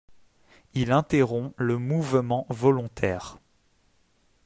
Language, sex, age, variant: French, male, 19-29, Français de métropole